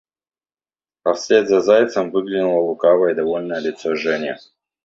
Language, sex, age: Russian, male, 19-29